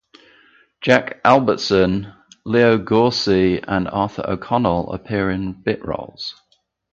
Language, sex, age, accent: English, male, 50-59, England English